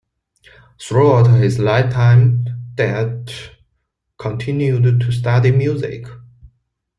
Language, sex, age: English, male, 19-29